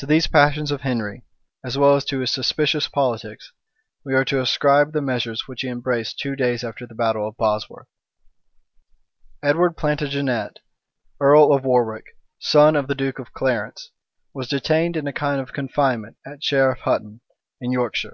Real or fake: real